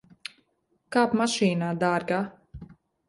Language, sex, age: Latvian, female, 19-29